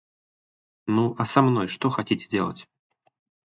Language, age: Russian, 30-39